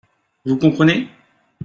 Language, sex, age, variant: French, male, 19-29, Français de métropole